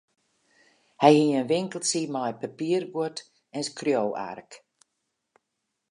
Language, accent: Western Frisian, Klaaifrysk